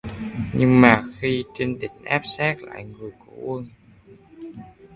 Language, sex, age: Vietnamese, male, 19-29